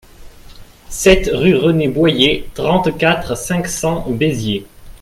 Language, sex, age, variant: French, male, 19-29, Français de métropole